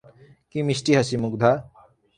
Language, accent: Bengali, প্রমিত; চলিত